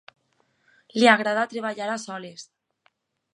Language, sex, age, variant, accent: Catalan, female, 19-29, Valencià central, valencià